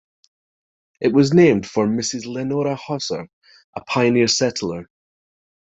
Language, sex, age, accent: English, male, 40-49, Scottish English